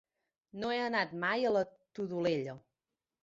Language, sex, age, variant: Catalan, female, 30-39, Central